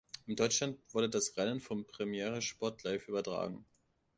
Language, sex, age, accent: German, male, 19-29, Deutschland Deutsch